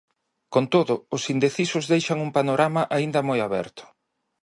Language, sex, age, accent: Galician, male, 40-49, Normativo (estándar)